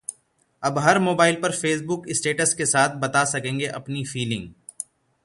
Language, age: Hindi, 30-39